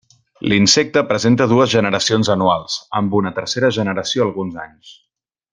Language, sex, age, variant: Catalan, male, 19-29, Central